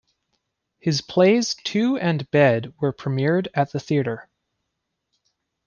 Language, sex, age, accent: English, male, 30-39, Canadian English